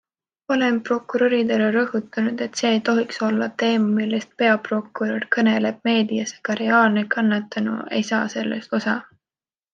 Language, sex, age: Estonian, female, 19-29